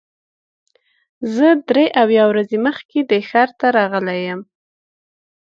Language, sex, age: Pashto, female, 30-39